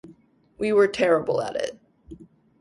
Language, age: English, 19-29